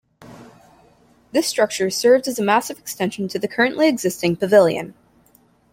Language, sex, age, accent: English, female, under 19, United States English